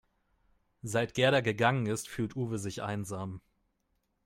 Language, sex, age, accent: German, male, 19-29, Deutschland Deutsch